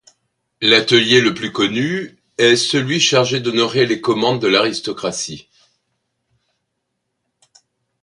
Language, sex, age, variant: French, male, 60-69, Français de métropole